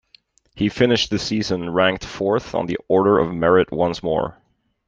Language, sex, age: English, male, 30-39